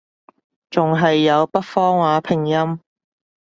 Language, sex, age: Cantonese, female, 19-29